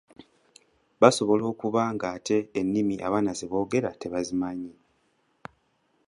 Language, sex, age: Ganda, male, 19-29